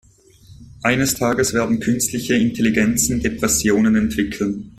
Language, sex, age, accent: German, male, 30-39, Schweizerdeutsch